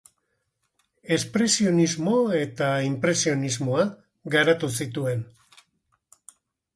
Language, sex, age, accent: Basque, male, 60-69, Mendebalekoa (Araba, Bizkaia, Gipuzkoako mendebaleko herri batzuk)